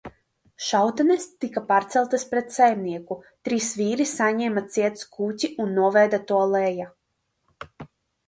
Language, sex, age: Latvian, female, 19-29